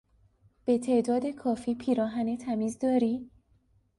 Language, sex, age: Persian, female, 19-29